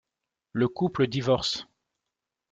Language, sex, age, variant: French, male, 19-29, Français de métropole